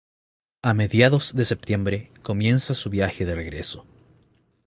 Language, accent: Spanish, Chileno: Chile, Cuyo